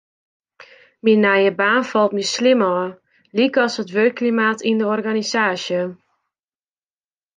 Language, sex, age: Western Frisian, female, 19-29